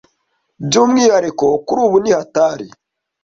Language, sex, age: Kinyarwanda, male, 19-29